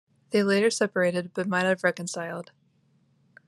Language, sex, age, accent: English, female, under 19, United States English